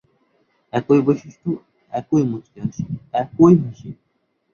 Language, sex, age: Bengali, male, 19-29